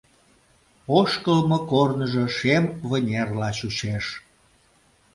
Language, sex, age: Mari, male, 60-69